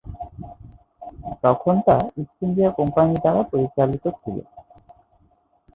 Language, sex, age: Bengali, male, 19-29